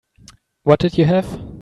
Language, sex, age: English, male, 19-29